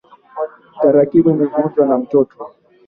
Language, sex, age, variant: Swahili, male, 19-29, Kiswahili cha Bara ya Kenya